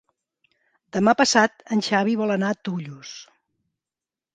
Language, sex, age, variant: Catalan, female, 50-59, Central